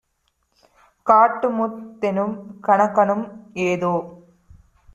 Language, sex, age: Tamil, female, 19-29